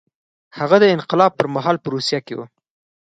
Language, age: Pashto, under 19